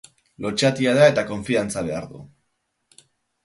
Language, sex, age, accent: Basque, male, 30-39, Mendebalekoa (Araba, Bizkaia, Gipuzkoako mendebaleko herri batzuk)